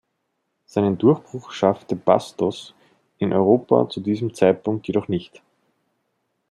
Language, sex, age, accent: German, male, 19-29, Österreichisches Deutsch